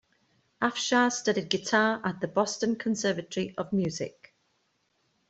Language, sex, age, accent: English, female, 40-49, Welsh English